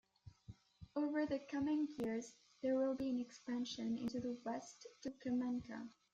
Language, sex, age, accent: English, female, under 19, England English